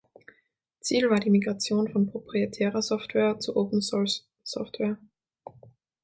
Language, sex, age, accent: German, female, 19-29, Österreichisches Deutsch